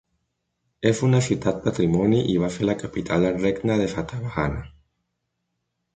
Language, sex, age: Catalan, male, 19-29